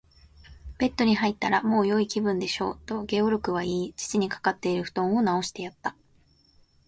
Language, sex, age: Japanese, female, 19-29